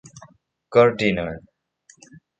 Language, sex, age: English, male, 19-29